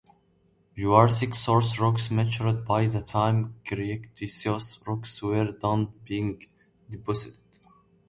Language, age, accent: English, 19-29, United States English